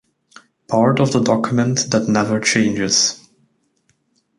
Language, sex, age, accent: English, male, 19-29, England English